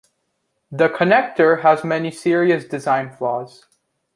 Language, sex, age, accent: English, male, under 19, United States English